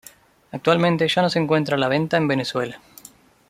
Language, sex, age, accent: Spanish, male, 19-29, Rioplatense: Argentina, Uruguay, este de Bolivia, Paraguay